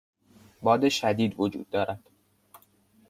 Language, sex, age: Persian, male, 19-29